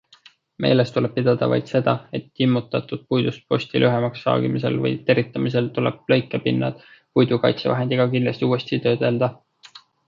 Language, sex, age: Estonian, male, 19-29